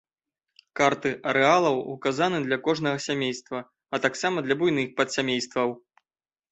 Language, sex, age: Belarusian, male, 19-29